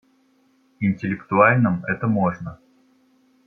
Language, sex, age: Russian, male, 30-39